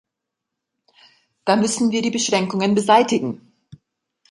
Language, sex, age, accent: German, female, 50-59, Deutschland Deutsch